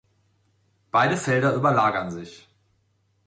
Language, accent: German, Deutschland Deutsch